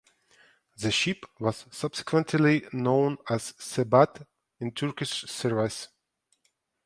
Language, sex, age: English, male, 30-39